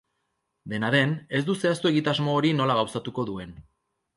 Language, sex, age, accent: Basque, male, 30-39, Erdialdekoa edo Nafarra (Gipuzkoa, Nafarroa)